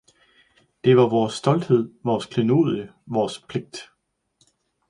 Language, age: Danish, 40-49